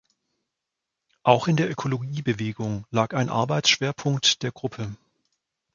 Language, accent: German, Deutschland Deutsch